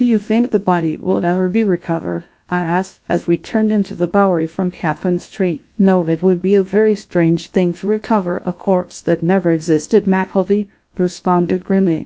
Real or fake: fake